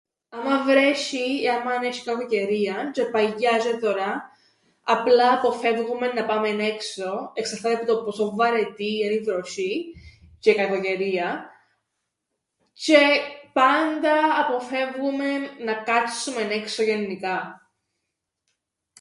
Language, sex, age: Greek, female, 19-29